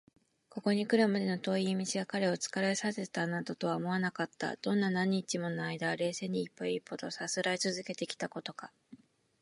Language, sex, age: Japanese, female, 19-29